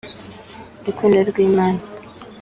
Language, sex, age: Kinyarwanda, female, 19-29